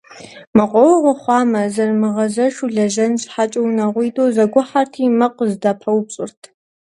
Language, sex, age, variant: Kabardian, female, under 19, Адыгэбзэ (Къэбэрдей, Кирил, псоми зэдай)